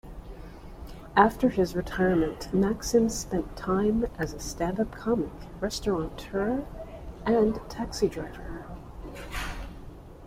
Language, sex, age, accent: English, female, 40-49, United States English